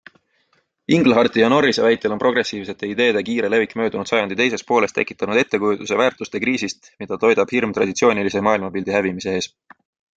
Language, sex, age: Estonian, male, 19-29